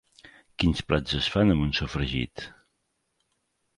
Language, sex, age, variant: Catalan, male, 50-59, Central